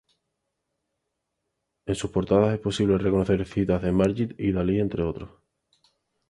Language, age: Spanish, 19-29